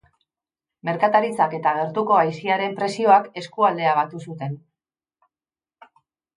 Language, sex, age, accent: Basque, female, 50-59, Mendebalekoa (Araba, Bizkaia, Gipuzkoako mendebaleko herri batzuk)